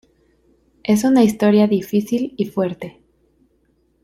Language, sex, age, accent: Spanish, female, 30-39, México